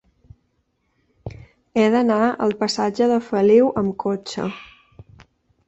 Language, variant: Catalan, Balear